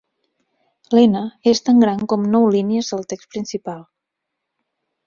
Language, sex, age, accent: Catalan, female, 30-39, Garrotxi